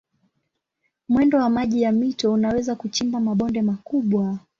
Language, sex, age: Swahili, female, 19-29